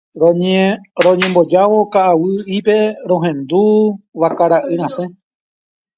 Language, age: Guarani, 40-49